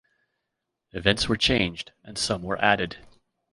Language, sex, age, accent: English, male, 40-49, Canadian English